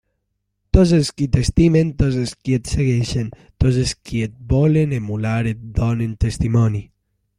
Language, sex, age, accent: Catalan, male, under 19, valencià